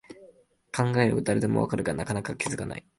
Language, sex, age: Japanese, male, 19-29